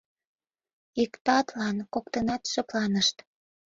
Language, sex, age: Mari, female, 19-29